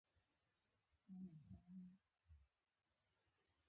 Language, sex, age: Pashto, female, 30-39